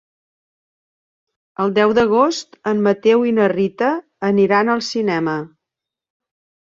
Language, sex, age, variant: Catalan, female, 50-59, Septentrional